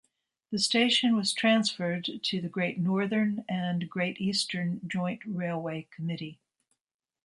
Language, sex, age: English, female, 60-69